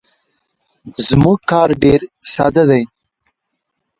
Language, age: Pashto, 30-39